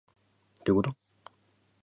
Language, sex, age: Japanese, male, under 19